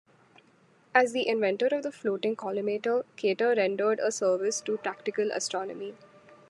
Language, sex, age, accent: English, female, 19-29, India and South Asia (India, Pakistan, Sri Lanka)